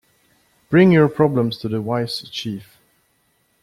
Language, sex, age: English, male, 19-29